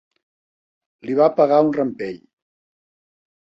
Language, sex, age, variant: Catalan, male, 70-79, Central